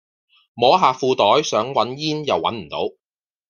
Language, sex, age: Cantonese, male, 40-49